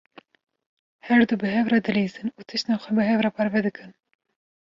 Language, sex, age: Kurdish, female, 19-29